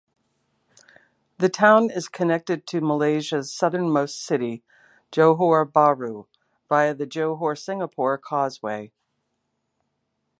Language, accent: English, United States English